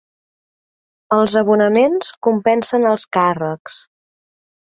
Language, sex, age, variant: Catalan, female, 19-29, Central